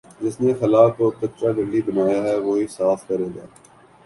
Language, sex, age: Urdu, male, 19-29